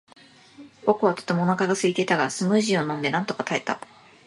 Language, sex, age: Japanese, female, 19-29